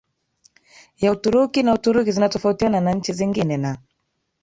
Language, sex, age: Swahili, female, 30-39